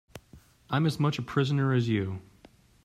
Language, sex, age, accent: English, male, 30-39, United States English